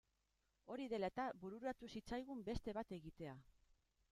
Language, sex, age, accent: Basque, female, 40-49, Mendebalekoa (Araba, Bizkaia, Gipuzkoako mendebaleko herri batzuk)